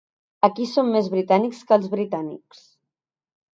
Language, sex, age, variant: Catalan, female, 30-39, Central